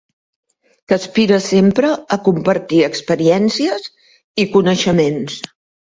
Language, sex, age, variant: Catalan, female, 70-79, Central